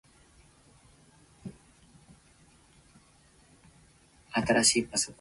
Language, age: Japanese, 19-29